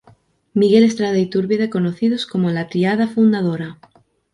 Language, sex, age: Spanish, female, 19-29